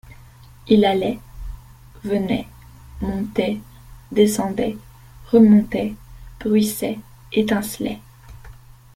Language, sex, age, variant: French, female, under 19, Français de métropole